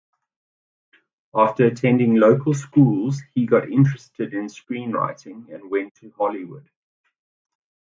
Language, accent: English, Southern African (South Africa, Zimbabwe, Namibia)